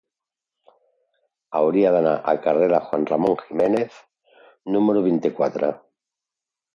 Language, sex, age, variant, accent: Catalan, male, 50-59, Central, central